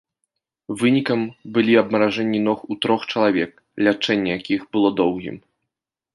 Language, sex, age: Belarusian, male, 19-29